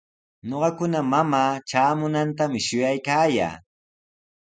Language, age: Sihuas Ancash Quechua, 19-29